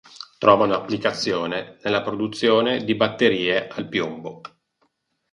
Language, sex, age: Italian, male, 40-49